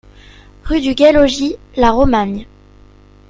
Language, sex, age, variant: French, female, under 19, Français de métropole